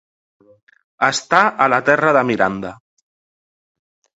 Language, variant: Catalan, Central